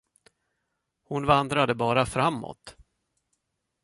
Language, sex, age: Swedish, male, 50-59